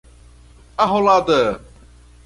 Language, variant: Portuguese, Portuguese (Brasil)